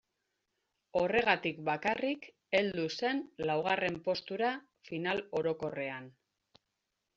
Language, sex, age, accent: Basque, female, 40-49, Mendebalekoa (Araba, Bizkaia, Gipuzkoako mendebaleko herri batzuk)